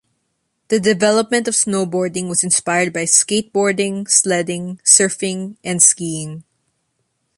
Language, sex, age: English, female, 19-29